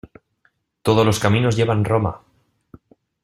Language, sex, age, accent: Spanish, male, 19-29, España: Centro-Sur peninsular (Madrid, Toledo, Castilla-La Mancha)